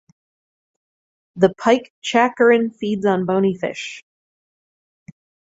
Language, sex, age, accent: English, female, 40-49, United States English